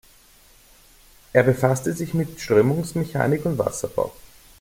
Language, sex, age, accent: German, male, 19-29, Österreichisches Deutsch